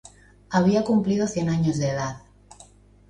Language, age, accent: Spanish, 40-49, España: Centro-Sur peninsular (Madrid, Toledo, Castilla-La Mancha)